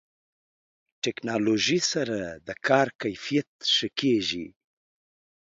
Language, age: Pashto, 50-59